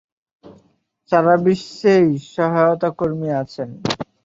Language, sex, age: Bengali, male, 19-29